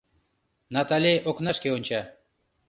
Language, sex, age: Mari, male, 30-39